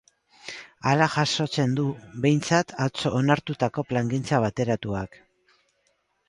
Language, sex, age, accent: Basque, female, 60-69, Mendebalekoa (Araba, Bizkaia, Gipuzkoako mendebaleko herri batzuk)